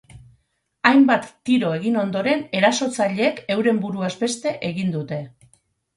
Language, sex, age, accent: Basque, female, 40-49, Mendebalekoa (Araba, Bizkaia, Gipuzkoako mendebaleko herri batzuk)